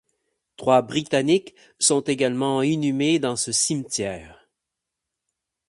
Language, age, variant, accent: French, 30-39, Français d'Amérique du Nord, Français du Canada